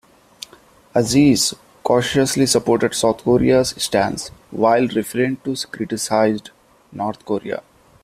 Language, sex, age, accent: English, male, 30-39, India and South Asia (India, Pakistan, Sri Lanka)